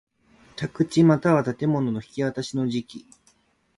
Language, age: Japanese, 30-39